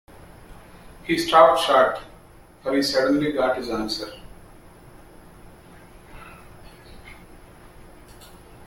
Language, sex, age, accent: English, male, 40-49, India and South Asia (India, Pakistan, Sri Lanka)